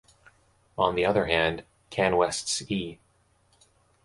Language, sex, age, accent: English, male, 19-29, United States English